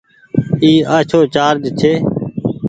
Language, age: Goaria, 19-29